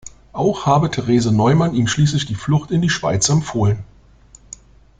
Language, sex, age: German, male, 50-59